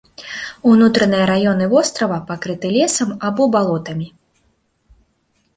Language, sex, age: Belarusian, female, 19-29